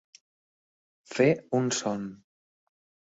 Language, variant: Catalan, Central